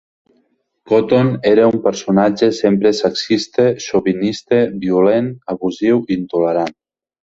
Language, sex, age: Catalan, male, 19-29